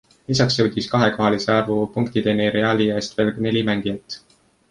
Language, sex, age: Estonian, male, 19-29